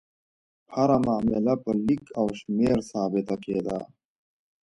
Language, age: Pashto, 19-29